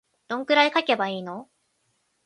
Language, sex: Japanese, female